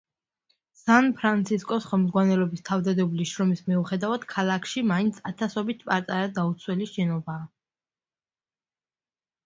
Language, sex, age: Georgian, female, under 19